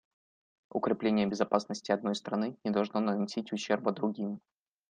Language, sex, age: Russian, male, 19-29